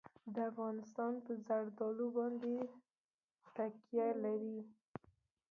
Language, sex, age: Pashto, female, under 19